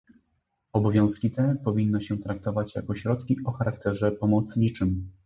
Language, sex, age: Polish, male, 30-39